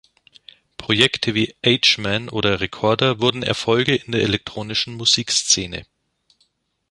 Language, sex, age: German, male, 40-49